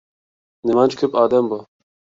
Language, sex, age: Uyghur, male, 30-39